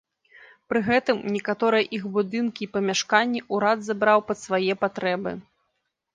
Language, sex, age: Belarusian, female, 19-29